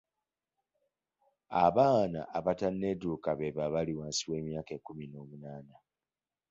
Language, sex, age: Ganda, male, 19-29